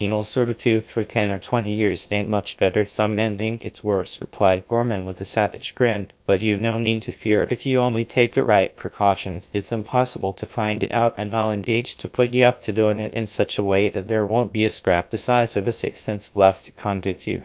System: TTS, GlowTTS